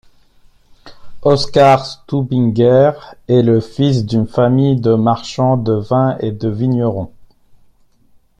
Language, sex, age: French, male, 40-49